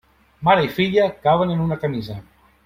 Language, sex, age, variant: Catalan, male, 40-49, Central